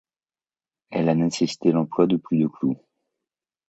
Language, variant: French, Français de métropole